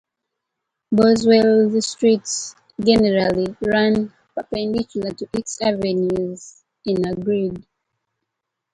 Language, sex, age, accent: English, female, 19-29, United States English